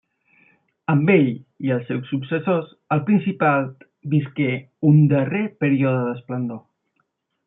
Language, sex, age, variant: Catalan, male, 40-49, Central